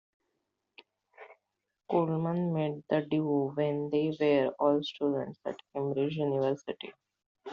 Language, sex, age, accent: English, female, 30-39, India and South Asia (India, Pakistan, Sri Lanka)